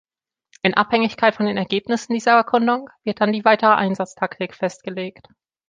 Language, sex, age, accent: German, female, 19-29, Deutschland Deutsch